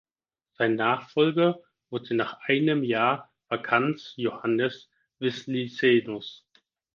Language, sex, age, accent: German, male, 19-29, Deutschland Deutsch